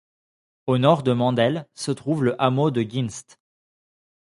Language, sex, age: French, male, 30-39